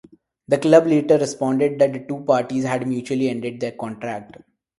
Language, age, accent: English, 19-29, India and South Asia (India, Pakistan, Sri Lanka)